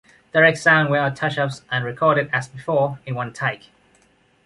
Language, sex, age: English, male, 19-29